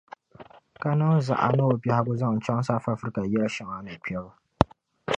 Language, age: Dagbani, 19-29